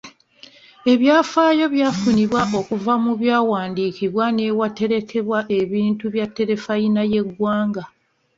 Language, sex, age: Ganda, female, 30-39